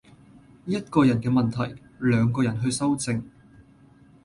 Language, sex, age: Cantonese, male, 19-29